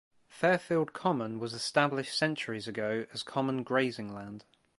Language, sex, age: English, male, 19-29